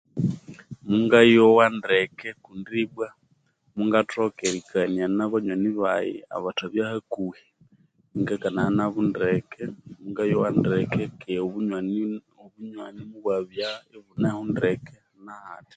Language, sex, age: Konzo, male, 30-39